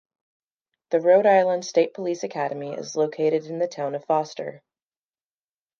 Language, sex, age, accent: English, female, 30-39, United States English